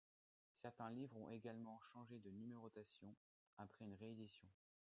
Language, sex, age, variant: French, male, under 19, Français de métropole